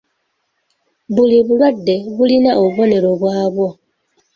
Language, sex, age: Ganda, female, 19-29